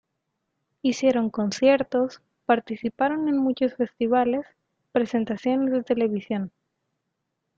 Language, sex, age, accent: Spanish, female, 19-29, México